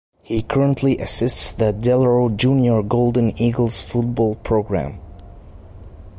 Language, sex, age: English, male, 19-29